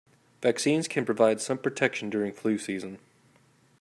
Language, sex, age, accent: English, male, 30-39, United States English